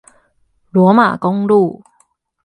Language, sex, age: Chinese, female, 30-39